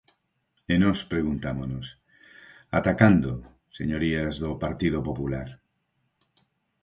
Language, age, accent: Galician, 50-59, Oriental (común en zona oriental)